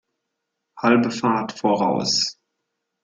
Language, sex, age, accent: German, male, 30-39, Deutschland Deutsch